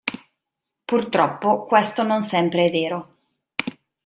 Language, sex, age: Italian, female, 30-39